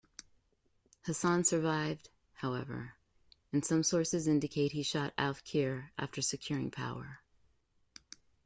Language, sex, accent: English, female, United States English